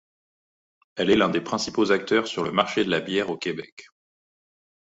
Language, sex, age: French, male, 30-39